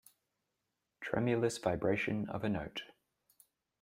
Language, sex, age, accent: English, male, 40-49, Australian English